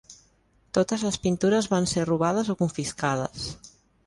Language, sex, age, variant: Catalan, female, 30-39, Central